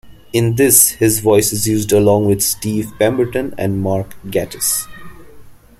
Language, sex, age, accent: English, male, 19-29, India and South Asia (India, Pakistan, Sri Lanka)